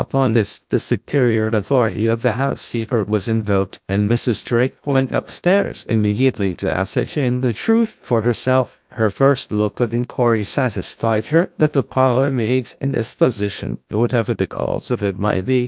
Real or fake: fake